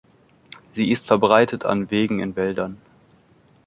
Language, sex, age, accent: German, male, 30-39, Deutschland Deutsch